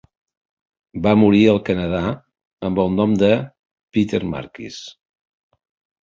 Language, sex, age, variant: Catalan, male, 60-69, Central